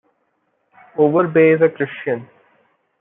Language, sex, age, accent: English, male, 19-29, India and South Asia (India, Pakistan, Sri Lanka)